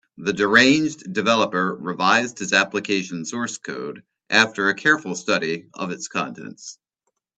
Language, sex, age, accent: English, male, 40-49, United States English